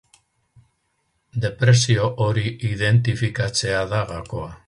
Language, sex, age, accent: Basque, male, 70-79, Mendebalekoa (Araba, Bizkaia, Gipuzkoako mendebaleko herri batzuk)